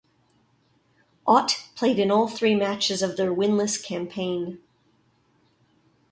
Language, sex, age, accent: English, female, 50-59, Canadian English